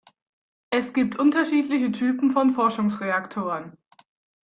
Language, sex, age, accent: German, female, 19-29, Deutschland Deutsch